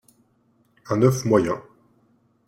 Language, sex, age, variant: French, male, 19-29, Français de métropole